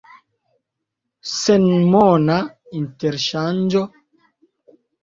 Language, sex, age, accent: Esperanto, male, 19-29, Internacia